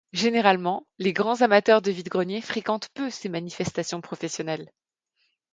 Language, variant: French, Français de métropole